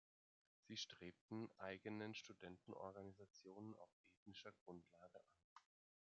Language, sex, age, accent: German, male, 30-39, Deutschland Deutsch